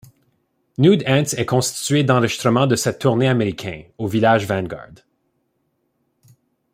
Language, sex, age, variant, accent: French, male, 30-39, Français d'Amérique du Nord, Français du Canada